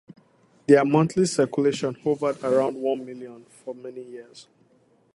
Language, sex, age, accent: English, male, 19-29, Nigerian English